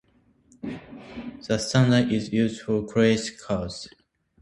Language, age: English, 19-29